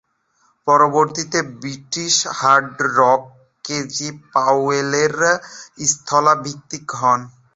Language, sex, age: Bengali, male, 19-29